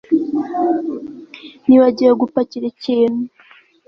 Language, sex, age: Kinyarwanda, female, 19-29